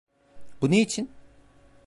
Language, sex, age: Turkish, male, 19-29